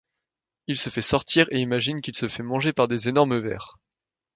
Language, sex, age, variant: French, male, 19-29, Français de métropole